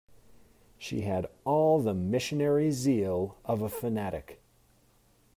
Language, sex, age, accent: English, male, 30-39, Canadian English